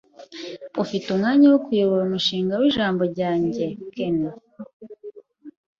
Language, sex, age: Kinyarwanda, female, 19-29